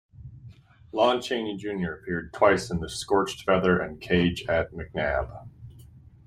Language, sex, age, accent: English, male, 30-39, United States English